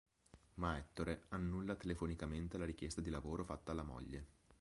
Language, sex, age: Italian, male, 30-39